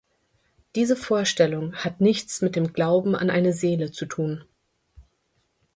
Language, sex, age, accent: German, female, 30-39, Deutschland Deutsch